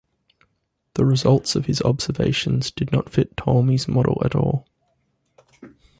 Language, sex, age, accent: English, male, 30-39, Australian English